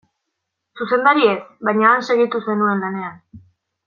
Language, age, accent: Basque, 19-29, Mendebalekoa (Araba, Bizkaia, Gipuzkoako mendebaleko herri batzuk)